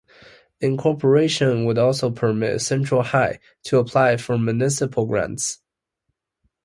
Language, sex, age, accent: English, male, 19-29, United States English